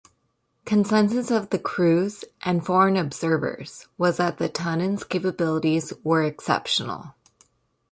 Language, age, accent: English, 30-39, United States English